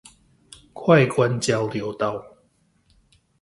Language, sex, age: Chinese, male, 40-49